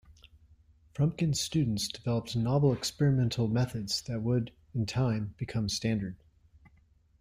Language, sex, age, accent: English, male, 40-49, United States English